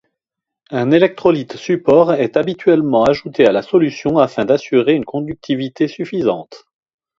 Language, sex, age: French, male, 50-59